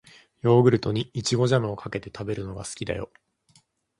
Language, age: Japanese, 19-29